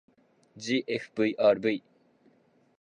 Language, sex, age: Japanese, male, 19-29